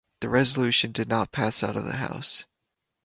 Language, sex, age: English, male, 19-29